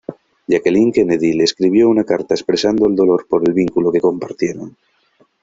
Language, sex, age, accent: Spanish, male, 30-39, España: Norte peninsular (Asturias, Castilla y León, Cantabria, País Vasco, Navarra, Aragón, La Rioja, Guadalajara, Cuenca)